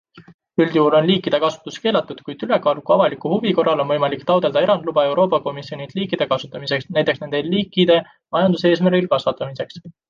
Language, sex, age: Estonian, male, 19-29